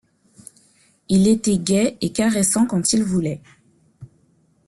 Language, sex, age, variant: French, female, 30-39, Français de métropole